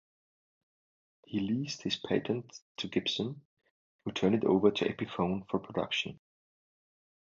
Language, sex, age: English, male, 19-29